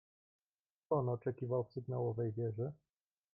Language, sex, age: Polish, male, 19-29